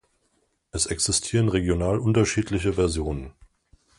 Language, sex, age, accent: German, male, 19-29, Deutschland Deutsch